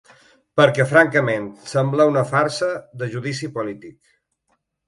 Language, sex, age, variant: Catalan, male, 40-49, Balear